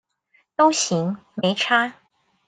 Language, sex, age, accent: Chinese, female, 40-49, 出生地：臺中市